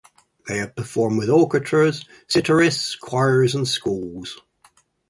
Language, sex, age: English, male, 50-59